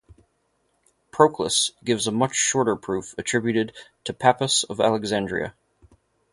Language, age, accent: English, 30-39, United States English